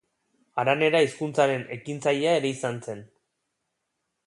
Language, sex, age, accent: Basque, male, 30-39, Erdialdekoa edo Nafarra (Gipuzkoa, Nafarroa)